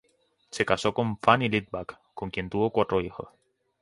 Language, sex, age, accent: Spanish, male, 19-29, España: Islas Canarias